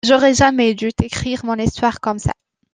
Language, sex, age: French, female, 30-39